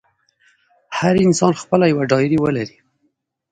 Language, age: Pashto, 30-39